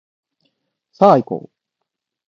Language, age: Japanese, 19-29